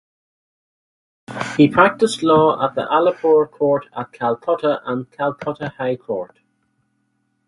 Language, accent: English, Northern Irish